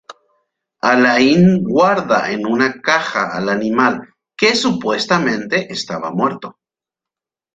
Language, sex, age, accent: Spanish, male, 40-49, Rioplatense: Argentina, Uruguay, este de Bolivia, Paraguay